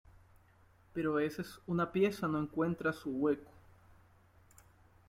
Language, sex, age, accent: Spanish, male, 19-29, América central